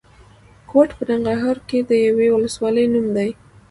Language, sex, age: Pashto, female, 19-29